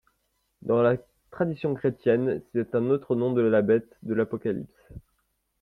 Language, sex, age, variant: French, male, 19-29, Français de métropole